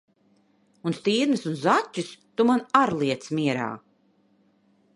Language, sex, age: Latvian, female, 40-49